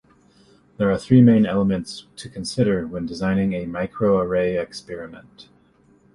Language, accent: English, United States English